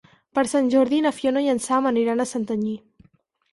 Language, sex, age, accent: Catalan, female, under 19, Girona